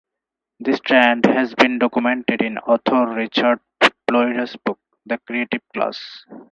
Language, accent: English, India and South Asia (India, Pakistan, Sri Lanka)